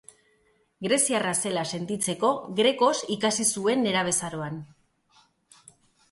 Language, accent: Basque, Erdialdekoa edo Nafarra (Gipuzkoa, Nafarroa)